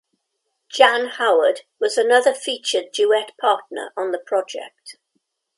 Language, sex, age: English, female, 70-79